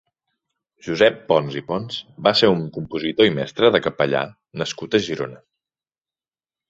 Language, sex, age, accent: Catalan, male, 30-39, central; nord-occidental; septentrional